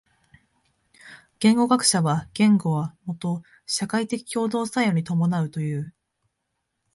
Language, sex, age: Japanese, female, 19-29